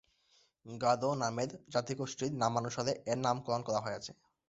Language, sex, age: Bengali, male, 19-29